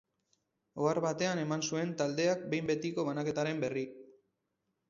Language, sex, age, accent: Basque, male, 30-39, Mendebalekoa (Araba, Bizkaia, Gipuzkoako mendebaleko herri batzuk)